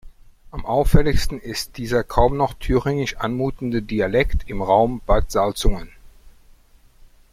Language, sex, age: German, male, 50-59